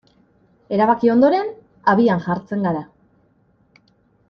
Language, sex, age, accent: Basque, female, 30-39, Mendebalekoa (Araba, Bizkaia, Gipuzkoako mendebaleko herri batzuk)